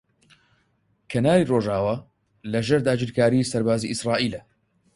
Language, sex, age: Central Kurdish, male, 19-29